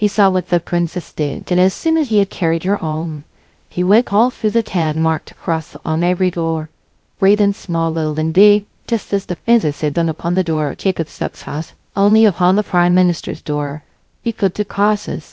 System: TTS, VITS